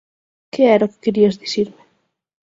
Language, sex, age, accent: Galician, female, 19-29, Atlántico (seseo e gheada); Normativo (estándar)